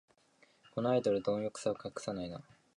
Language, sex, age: Japanese, male, 19-29